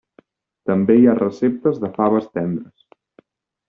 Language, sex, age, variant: Catalan, male, 19-29, Central